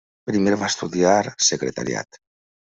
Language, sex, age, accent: Catalan, male, 50-59, valencià